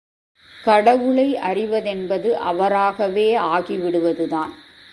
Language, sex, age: Tamil, female, 40-49